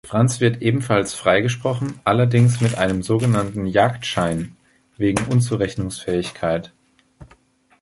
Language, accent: German, Deutschland Deutsch